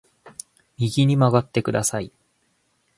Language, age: Japanese, 19-29